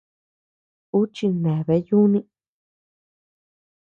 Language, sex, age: Tepeuxila Cuicatec, female, 19-29